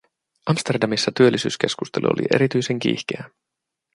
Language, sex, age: Finnish, male, 30-39